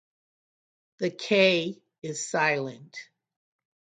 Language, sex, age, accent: English, female, 60-69, United States English